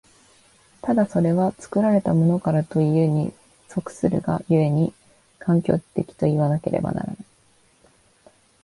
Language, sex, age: Japanese, female, 19-29